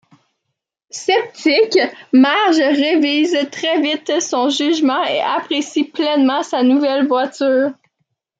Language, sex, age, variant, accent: French, male, 19-29, Français d'Amérique du Nord, Français du Canada